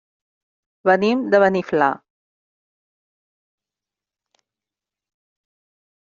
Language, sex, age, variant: Catalan, female, 40-49, Central